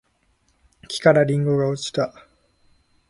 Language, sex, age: Japanese, male, 19-29